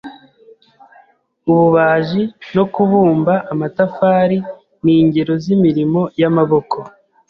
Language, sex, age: Kinyarwanda, male, 30-39